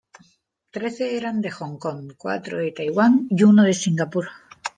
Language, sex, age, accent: Spanish, female, 40-49, España: Sur peninsular (Andalucia, Extremadura, Murcia)